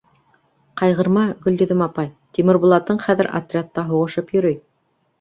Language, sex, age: Bashkir, female, 30-39